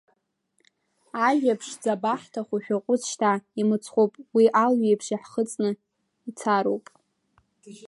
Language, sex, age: Abkhazian, female, under 19